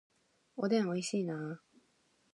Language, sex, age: Japanese, female, 19-29